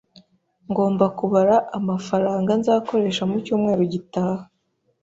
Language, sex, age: Kinyarwanda, female, 19-29